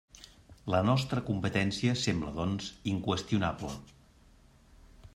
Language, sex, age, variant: Catalan, male, 50-59, Central